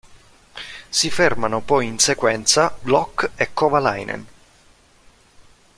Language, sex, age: Italian, male, 30-39